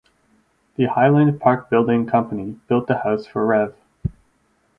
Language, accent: English, Canadian English